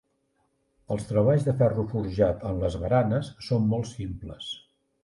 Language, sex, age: Catalan, male, 60-69